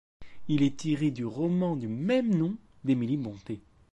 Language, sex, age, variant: French, male, 19-29, Français de métropole